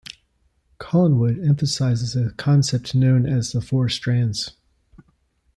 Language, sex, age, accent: English, male, 40-49, United States English